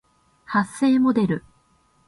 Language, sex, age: Japanese, female, 19-29